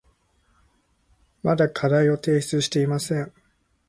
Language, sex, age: Japanese, male, 19-29